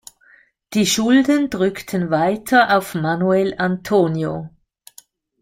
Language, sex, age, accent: German, female, 60-69, Schweizerdeutsch